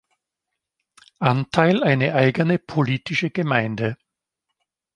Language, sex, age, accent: German, male, 50-59, Österreichisches Deutsch